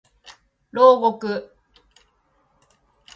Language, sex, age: Japanese, female, 40-49